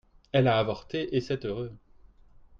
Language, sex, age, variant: French, male, 30-39, Français de métropole